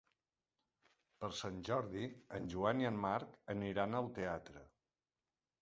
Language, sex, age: Catalan, male, 50-59